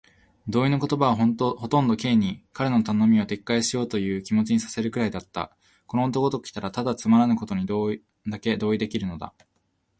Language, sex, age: Japanese, male, 19-29